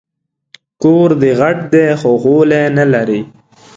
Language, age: Pashto, 19-29